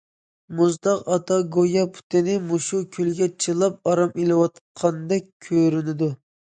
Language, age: Uyghur, 19-29